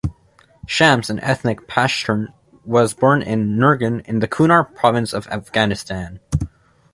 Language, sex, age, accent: English, male, under 19, United States English